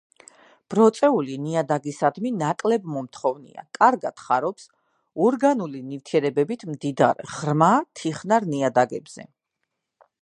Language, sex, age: Georgian, female, 30-39